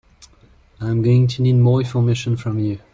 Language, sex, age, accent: English, male, 30-39, Southern African (South Africa, Zimbabwe, Namibia)